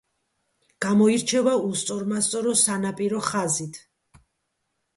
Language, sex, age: Georgian, female, 50-59